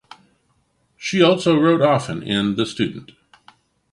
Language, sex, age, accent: English, male, 50-59, Canadian English